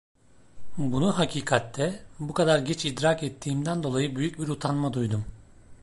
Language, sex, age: Turkish, male, 30-39